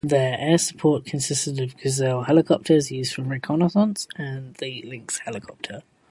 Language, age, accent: English, 19-29, England English